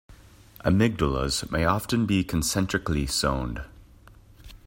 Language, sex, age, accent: English, male, 19-29, United States English